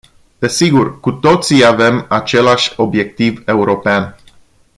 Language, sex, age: Romanian, male, 30-39